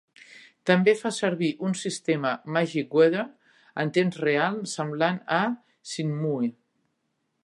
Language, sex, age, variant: Catalan, female, 50-59, Central